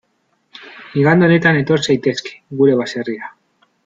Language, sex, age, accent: Basque, male, 30-39, Mendebalekoa (Araba, Bizkaia, Gipuzkoako mendebaleko herri batzuk)